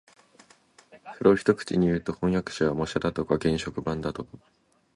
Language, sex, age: Japanese, male, 19-29